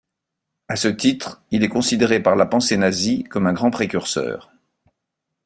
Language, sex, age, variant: French, male, 60-69, Français de métropole